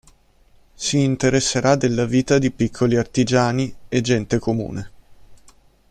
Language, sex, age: Italian, male, 30-39